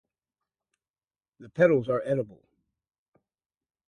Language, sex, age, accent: English, male, 60-69, United States English